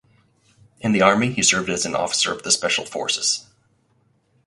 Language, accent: English, United States English